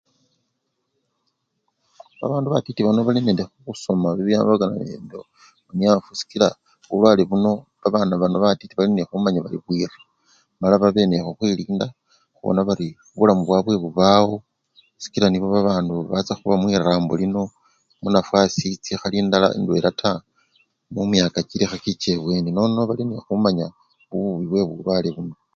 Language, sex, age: Luyia, male, 50-59